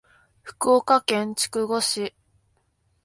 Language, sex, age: Japanese, female, 19-29